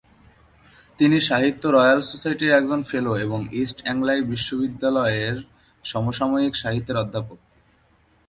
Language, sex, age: Bengali, male, 19-29